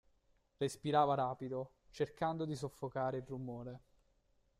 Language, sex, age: Italian, male, 19-29